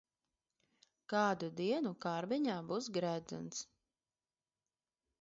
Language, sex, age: Latvian, female, 30-39